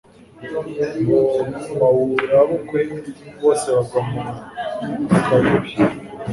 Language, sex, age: Kinyarwanda, male, under 19